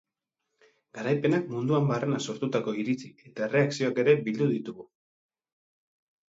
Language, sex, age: Basque, male, 30-39